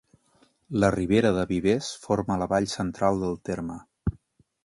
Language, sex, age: Catalan, male, 40-49